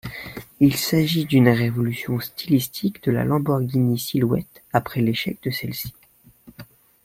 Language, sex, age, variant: French, male, under 19, Français de métropole